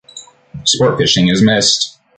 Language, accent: English, United States English